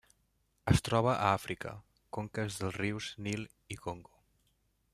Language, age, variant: Catalan, 19-29, Central